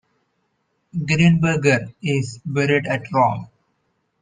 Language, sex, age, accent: English, male, under 19, India and South Asia (India, Pakistan, Sri Lanka)